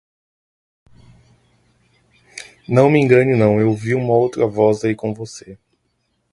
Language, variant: Portuguese, Portuguese (Brasil)